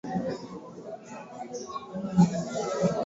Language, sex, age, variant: Swahili, female, 19-29, Kiswahili Sanifu (EA)